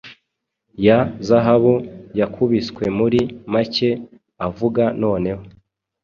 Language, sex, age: Kinyarwanda, male, 30-39